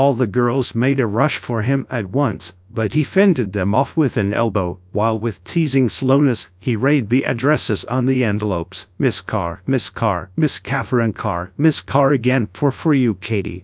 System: TTS, GradTTS